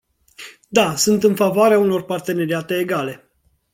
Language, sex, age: Romanian, male, 30-39